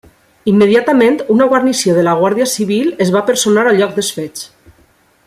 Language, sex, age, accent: Catalan, female, 30-39, valencià